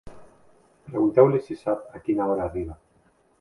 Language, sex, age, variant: Catalan, male, 40-49, Central